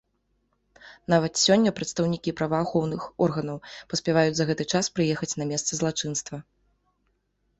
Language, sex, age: Belarusian, female, 19-29